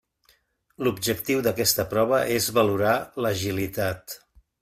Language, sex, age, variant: Catalan, male, 50-59, Central